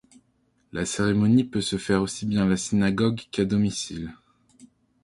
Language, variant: French, Français de métropole